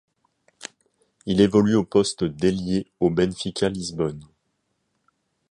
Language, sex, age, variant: French, male, 30-39, Français de métropole